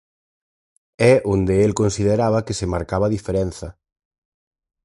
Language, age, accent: Galician, 30-39, Oriental (común en zona oriental)